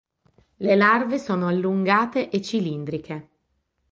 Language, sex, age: Italian, female, 30-39